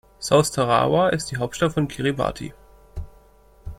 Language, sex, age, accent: German, male, 19-29, Deutschland Deutsch